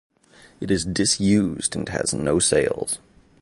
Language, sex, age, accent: English, male, 19-29, Canadian English